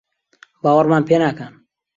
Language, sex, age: Central Kurdish, male, 19-29